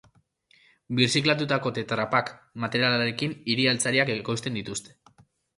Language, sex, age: Basque, male, 19-29